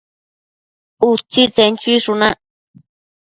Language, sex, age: Matsés, female, 30-39